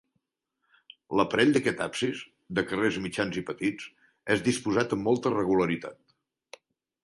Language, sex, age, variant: Catalan, male, 50-59, Central